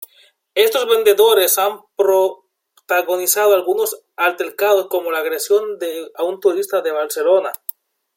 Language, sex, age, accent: Spanish, male, 19-29, Caribe: Cuba, Venezuela, Puerto Rico, República Dominicana, Panamá, Colombia caribeña, México caribeño, Costa del golfo de México